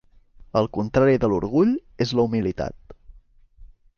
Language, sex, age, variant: Catalan, male, 19-29, Central